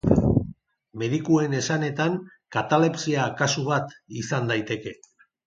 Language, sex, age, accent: Basque, male, 50-59, Mendebalekoa (Araba, Bizkaia, Gipuzkoako mendebaleko herri batzuk)